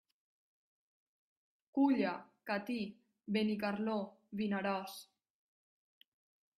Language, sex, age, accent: Catalan, female, 19-29, valencià